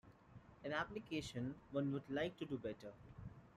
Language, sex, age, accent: English, male, 19-29, India and South Asia (India, Pakistan, Sri Lanka)